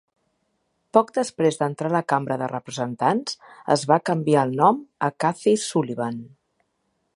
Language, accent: Catalan, central; nord-occidental